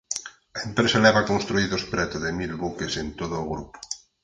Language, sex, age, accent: Galician, male, 40-49, Oriental (común en zona oriental)